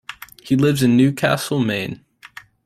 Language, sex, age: English, male, under 19